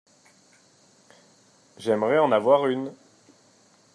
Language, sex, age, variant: French, male, 30-39, Français de métropole